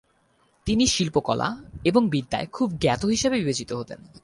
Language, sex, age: Bengali, male, 19-29